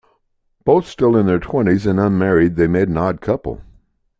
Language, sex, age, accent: English, male, 60-69, United States English